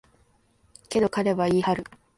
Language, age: Japanese, 19-29